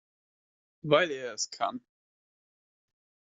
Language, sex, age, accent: German, male, 19-29, Deutschland Deutsch